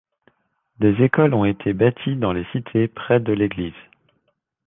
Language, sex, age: French, male, 30-39